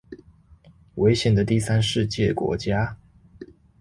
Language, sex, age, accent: Chinese, male, 19-29, 出生地：臺北市